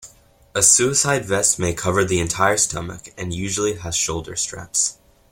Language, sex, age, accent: English, male, under 19, United States English